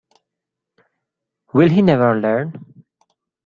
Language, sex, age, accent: English, male, 19-29, United States English